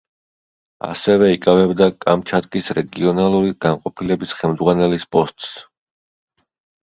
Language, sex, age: Georgian, male, 30-39